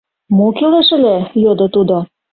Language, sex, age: Mari, female, 30-39